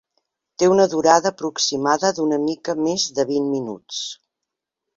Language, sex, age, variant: Catalan, female, 50-59, Central